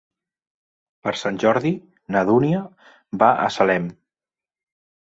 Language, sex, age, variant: Catalan, male, 40-49, Central